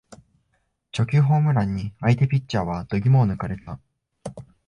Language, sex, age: Japanese, male, 19-29